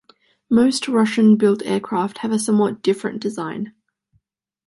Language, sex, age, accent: English, female, under 19, Australian English